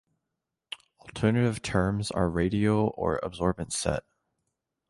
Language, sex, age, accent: English, male, under 19, United States English